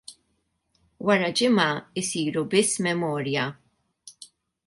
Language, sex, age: Maltese, female, 40-49